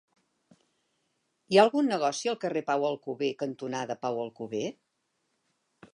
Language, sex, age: Catalan, female, 60-69